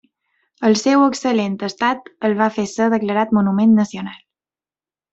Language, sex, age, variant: Catalan, female, 19-29, Balear